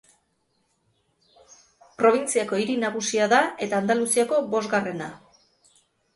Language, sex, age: Basque, female, 50-59